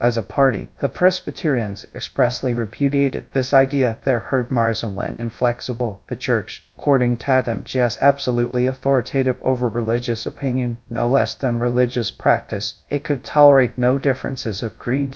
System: TTS, GradTTS